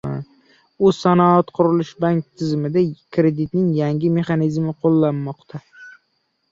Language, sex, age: Uzbek, male, 19-29